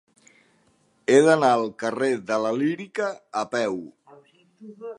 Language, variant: Catalan, Central